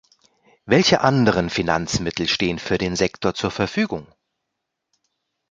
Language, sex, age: German, male, 40-49